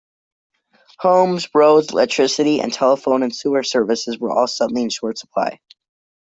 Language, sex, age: English, male, under 19